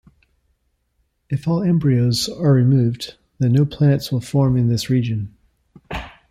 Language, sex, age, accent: English, male, 40-49, United States English